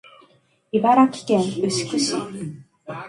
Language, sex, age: Japanese, female, 30-39